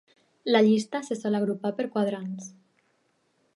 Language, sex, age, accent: Catalan, female, 19-29, Tortosí